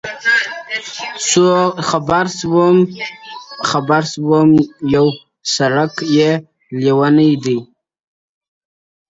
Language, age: Pashto, 19-29